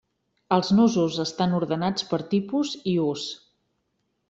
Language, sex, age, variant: Catalan, female, 40-49, Central